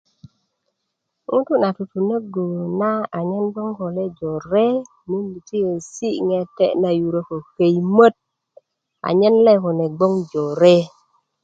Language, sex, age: Kuku, female, 19-29